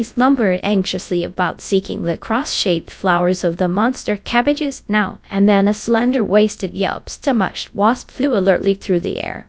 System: TTS, GradTTS